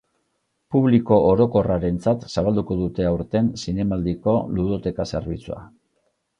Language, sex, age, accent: Basque, male, 50-59, Mendebalekoa (Araba, Bizkaia, Gipuzkoako mendebaleko herri batzuk)